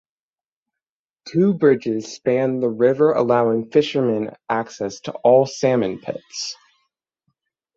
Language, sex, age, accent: English, male, under 19, United States English